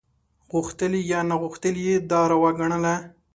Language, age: Pashto, 19-29